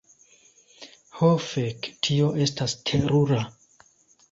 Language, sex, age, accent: Esperanto, male, 19-29, Internacia